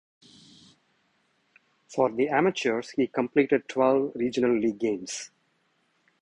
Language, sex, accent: English, male, India and South Asia (India, Pakistan, Sri Lanka)